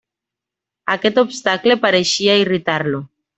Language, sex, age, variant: Catalan, female, 19-29, Nord-Occidental